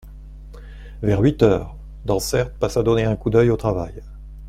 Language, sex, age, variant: French, male, 60-69, Français de métropole